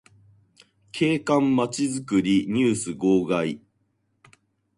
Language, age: Japanese, 30-39